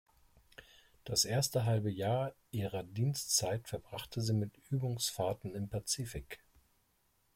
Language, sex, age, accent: German, male, 40-49, Deutschland Deutsch